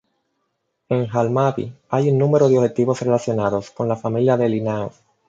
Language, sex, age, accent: Spanish, male, 19-29, Caribe: Cuba, Venezuela, Puerto Rico, República Dominicana, Panamá, Colombia caribeña, México caribeño, Costa del golfo de México